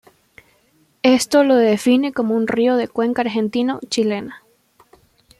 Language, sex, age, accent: Spanish, female, under 19, Andino-Pacífico: Colombia, Perú, Ecuador, oeste de Bolivia y Venezuela andina